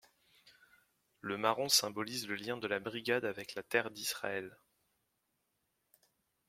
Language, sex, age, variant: French, male, 19-29, Français de métropole